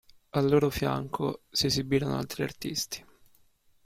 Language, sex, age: Italian, male, 19-29